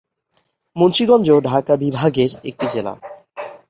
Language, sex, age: Bengali, male, 19-29